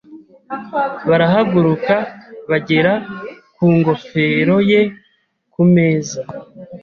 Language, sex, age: Kinyarwanda, male, 30-39